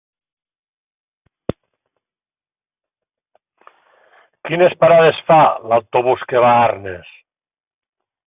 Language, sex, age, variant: Catalan, male, 50-59, Septentrional